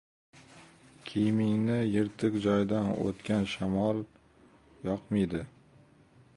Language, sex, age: Uzbek, male, 40-49